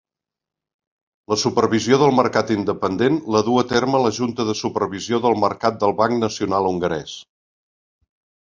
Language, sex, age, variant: Catalan, male, 50-59, Central